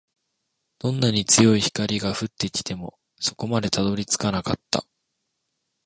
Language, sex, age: Japanese, male, 19-29